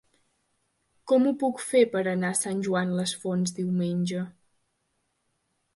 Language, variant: Catalan, Central